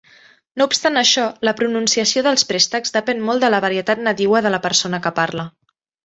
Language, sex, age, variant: Catalan, female, 19-29, Central